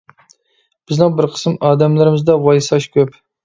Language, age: Uyghur, 40-49